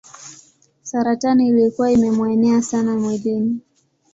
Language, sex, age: Swahili, female, 19-29